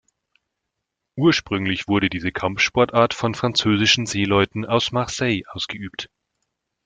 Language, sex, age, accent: German, male, 30-39, Deutschland Deutsch